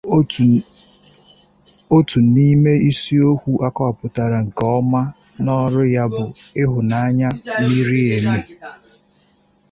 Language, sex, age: Igbo, male, 30-39